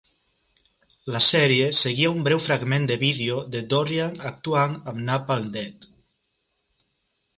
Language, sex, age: Catalan, male, 30-39